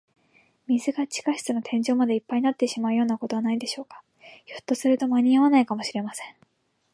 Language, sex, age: Japanese, female, 19-29